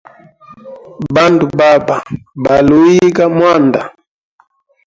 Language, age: Hemba, 30-39